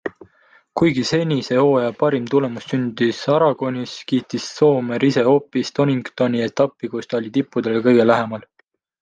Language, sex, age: Estonian, male, 19-29